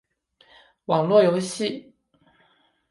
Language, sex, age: Chinese, female, 19-29